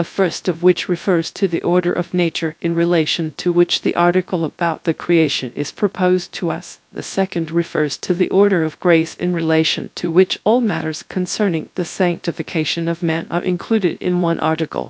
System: TTS, GradTTS